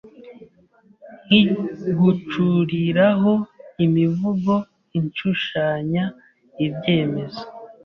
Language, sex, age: Kinyarwanda, male, 30-39